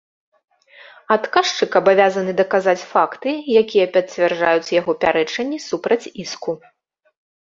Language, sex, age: Belarusian, female, 40-49